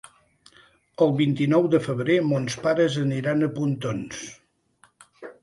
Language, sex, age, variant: Catalan, male, 60-69, Central